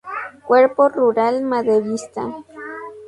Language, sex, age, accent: Spanish, female, 19-29, México